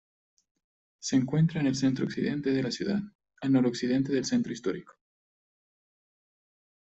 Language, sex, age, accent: Spanish, male, 30-39, América central